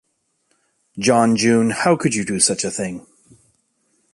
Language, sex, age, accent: English, male, 30-39, United States English